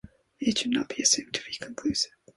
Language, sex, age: English, female, under 19